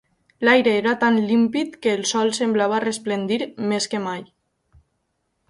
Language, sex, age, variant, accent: Catalan, female, 19-29, Valencià meridional, valencià